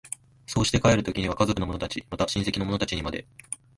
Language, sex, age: Japanese, male, 19-29